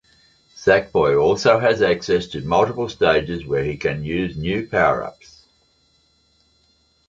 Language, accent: English, Australian English